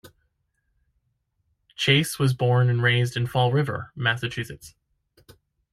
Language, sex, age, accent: English, male, 30-39, United States English